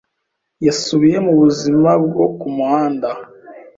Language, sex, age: Kinyarwanda, male, 19-29